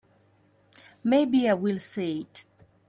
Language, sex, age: English, female, 40-49